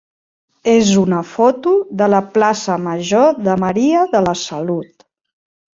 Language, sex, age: Catalan, female, 40-49